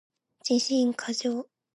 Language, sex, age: Japanese, female, under 19